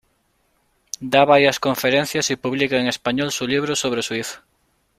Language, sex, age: Spanish, male, 30-39